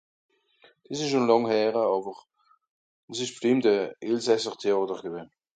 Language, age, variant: Swiss German, 40-49, Nordniederàlemmànisch (Rishoffe, Zàwere, Bùsswìller, Hawenau, Brüemt, Stroossbùri, Molse, Dàmbàch, Schlettstàtt, Pfàlzbùri usw.)